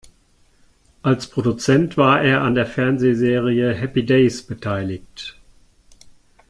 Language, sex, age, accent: German, male, 60-69, Deutschland Deutsch